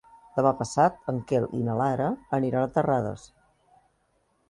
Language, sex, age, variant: Catalan, female, 50-59, Central